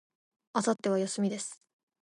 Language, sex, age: Japanese, female, 19-29